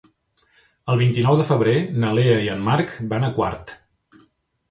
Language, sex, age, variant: Catalan, male, 40-49, Central